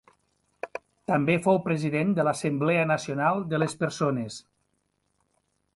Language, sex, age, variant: Catalan, male, 50-59, Nord-Occidental